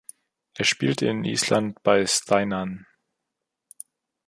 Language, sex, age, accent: German, male, 19-29, Deutschland Deutsch